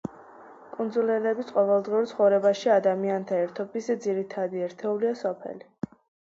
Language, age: Georgian, under 19